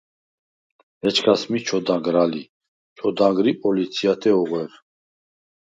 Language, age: Svan, 30-39